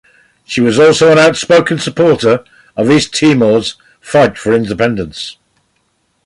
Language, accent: English, England English